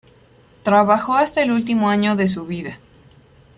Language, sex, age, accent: Spanish, female, 19-29, México